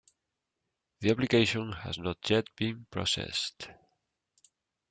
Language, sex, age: English, male, 40-49